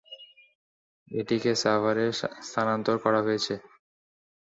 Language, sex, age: Bengali, male, 19-29